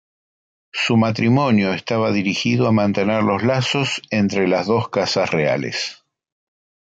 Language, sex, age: Spanish, male, 50-59